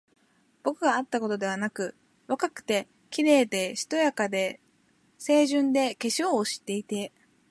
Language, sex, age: Japanese, female, 19-29